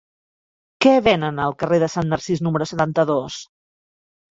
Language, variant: Catalan, Central